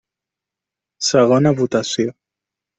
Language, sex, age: Catalan, male, 19-29